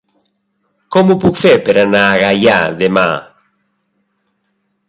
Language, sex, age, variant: Catalan, male, 50-59, Nord-Occidental